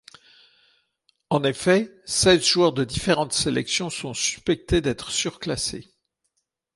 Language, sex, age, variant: French, male, 60-69, Français de métropole